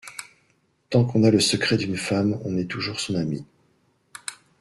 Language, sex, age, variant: French, male, 50-59, Français de métropole